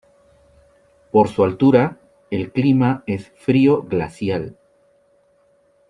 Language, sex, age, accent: Spanish, male, 40-49, Andino-Pacífico: Colombia, Perú, Ecuador, oeste de Bolivia y Venezuela andina